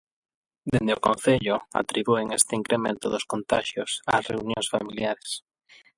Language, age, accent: Galician, 30-39, Atlántico (seseo e gheada); Normativo (estándar); Neofalante